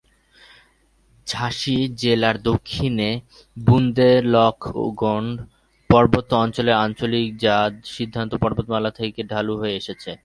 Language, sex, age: Bengali, male, 19-29